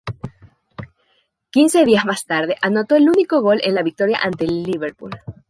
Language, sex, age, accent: Spanish, female, 19-29, Andino-Pacífico: Colombia, Perú, Ecuador, oeste de Bolivia y Venezuela andina